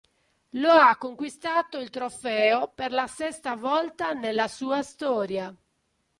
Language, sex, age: Italian, female, 50-59